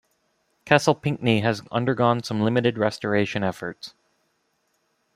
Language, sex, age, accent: English, male, 19-29, United States English